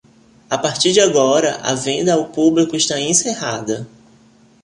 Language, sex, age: Portuguese, male, 30-39